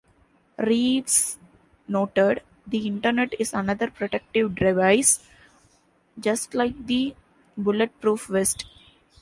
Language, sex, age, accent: English, female, 19-29, India and South Asia (India, Pakistan, Sri Lanka)